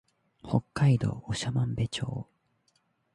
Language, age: Japanese, 19-29